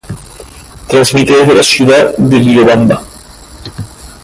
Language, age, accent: Spanish, 19-29, España: Islas Canarias